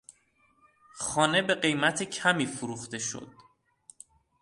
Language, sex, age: Persian, male, 19-29